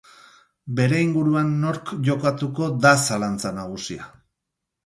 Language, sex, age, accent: Basque, male, 40-49, Mendebalekoa (Araba, Bizkaia, Gipuzkoako mendebaleko herri batzuk)